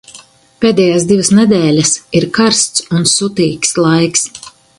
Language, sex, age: Latvian, female, 50-59